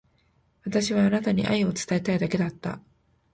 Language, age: Japanese, 19-29